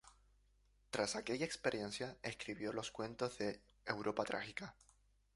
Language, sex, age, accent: Spanish, male, 19-29, España: Islas Canarias